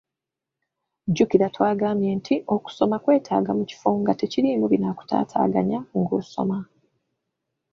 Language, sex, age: Ganda, female, 30-39